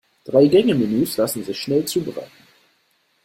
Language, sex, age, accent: German, male, under 19, Deutschland Deutsch